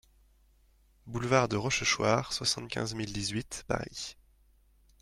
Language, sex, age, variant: French, male, 30-39, Français de métropole